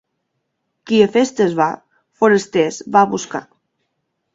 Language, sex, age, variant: Catalan, female, 19-29, Balear